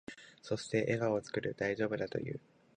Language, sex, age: Japanese, male, 19-29